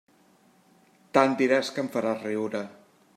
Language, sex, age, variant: Catalan, male, 40-49, Central